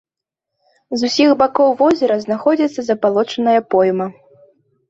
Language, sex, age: Belarusian, female, 19-29